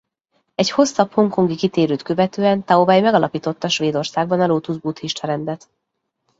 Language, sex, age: Hungarian, female, 30-39